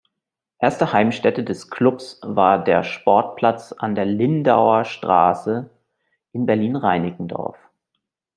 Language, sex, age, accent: German, male, 40-49, Deutschland Deutsch